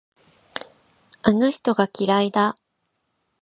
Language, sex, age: Japanese, female, 40-49